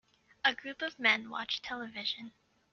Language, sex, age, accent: English, female, 19-29, United States English